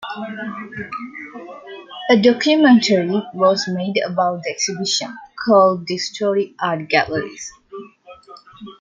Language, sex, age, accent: English, female, 19-29, India and South Asia (India, Pakistan, Sri Lanka)